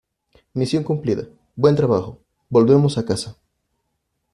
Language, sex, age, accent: Spanish, male, 30-39, México